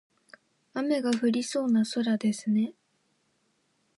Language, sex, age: Japanese, female, 19-29